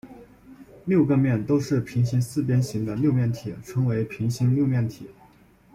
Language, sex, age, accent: Chinese, male, 30-39, 出生地：湖南省